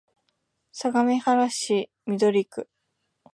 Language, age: Japanese, 19-29